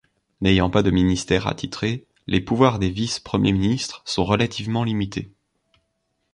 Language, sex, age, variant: French, male, under 19, Français de métropole